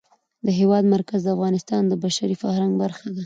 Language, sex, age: Pashto, female, 30-39